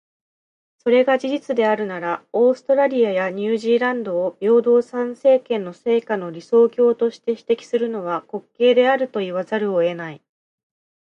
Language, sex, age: Japanese, female, 30-39